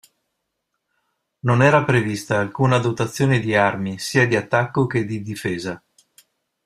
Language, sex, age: Italian, male, 60-69